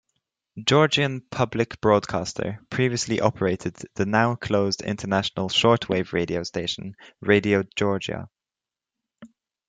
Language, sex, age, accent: English, male, under 19, England English